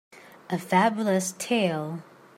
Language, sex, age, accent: English, female, 19-29, England English